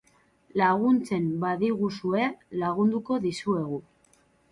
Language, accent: Basque, Mendebalekoa (Araba, Bizkaia, Gipuzkoako mendebaleko herri batzuk)